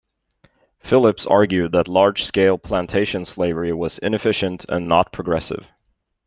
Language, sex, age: English, male, 30-39